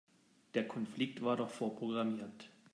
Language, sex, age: German, male, 40-49